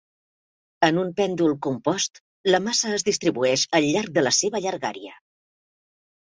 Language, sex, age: Catalan, female, 50-59